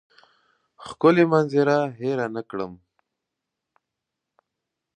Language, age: Pashto, 19-29